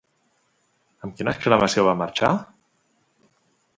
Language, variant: Catalan, Central